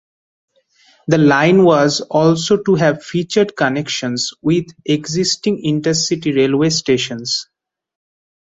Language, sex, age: English, male, 19-29